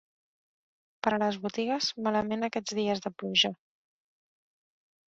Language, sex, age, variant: Catalan, female, 30-39, Central